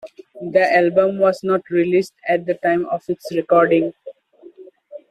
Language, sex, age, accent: English, male, 19-29, United States English